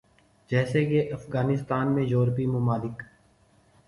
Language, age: Urdu, 19-29